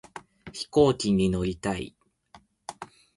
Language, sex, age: Japanese, male, 19-29